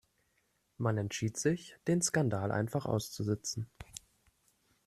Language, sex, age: German, male, 19-29